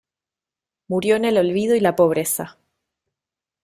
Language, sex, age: Spanish, female, 30-39